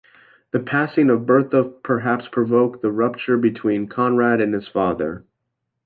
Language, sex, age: English, male, 19-29